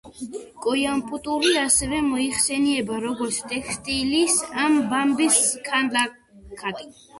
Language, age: Georgian, 30-39